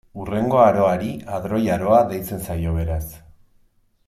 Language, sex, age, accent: Basque, male, 30-39, Mendebalekoa (Araba, Bizkaia, Gipuzkoako mendebaleko herri batzuk)